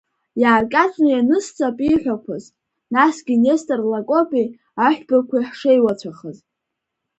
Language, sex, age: Abkhazian, female, under 19